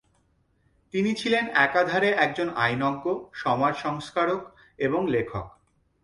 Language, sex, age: Bengali, male, 30-39